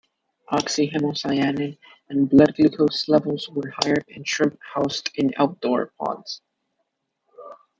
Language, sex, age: English, male, under 19